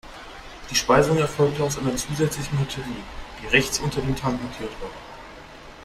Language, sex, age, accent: German, male, under 19, Deutschland Deutsch